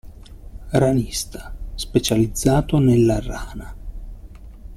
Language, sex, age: Italian, male, 50-59